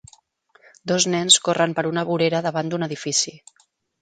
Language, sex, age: Catalan, female, 40-49